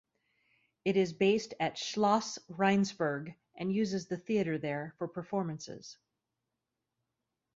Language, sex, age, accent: English, female, 50-59, United States English